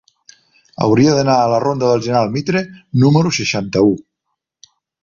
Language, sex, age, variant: Catalan, male, 60-69, Central